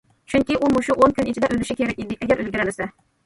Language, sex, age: Uyghur, female, 30-39